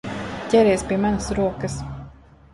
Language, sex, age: Latvian, female, 30-39